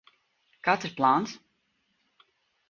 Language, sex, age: Latvian, female, 30-39